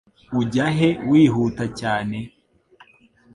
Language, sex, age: Kinyarwanda, male, 19-29